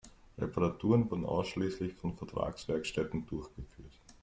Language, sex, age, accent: German, male, 19-29, Österreichisches Deutsch